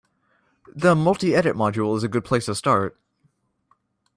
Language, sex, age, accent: English, male, under 19, United States English